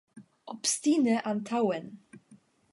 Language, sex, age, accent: Esperanto, female, 19-29, Internacia